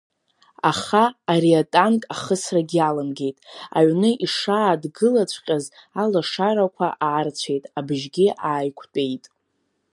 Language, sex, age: Abkhazian, female, under 19